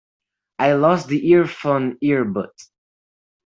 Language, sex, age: English, male, under 19